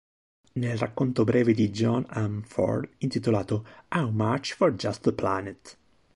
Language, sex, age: Italian, male, 30-39